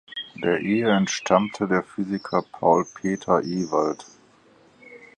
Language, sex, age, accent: German, male, 50-59, Deutschland Deutsch